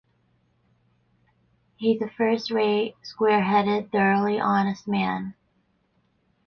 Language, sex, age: English, female, 19-29